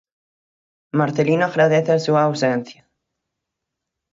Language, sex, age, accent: Galician, male, 19-29, Atlántico (seseo e gheada); Normativo (estándar)